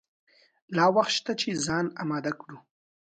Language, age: Pashto, 19-29